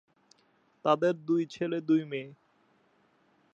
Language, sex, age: Bengali, male, 19-29